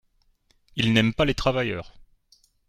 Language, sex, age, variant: French, male, 40-49, Français de métropole